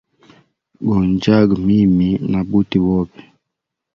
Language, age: Hemba, 19-29